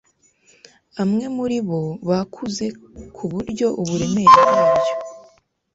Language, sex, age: Kinyarwanda, female, 19-29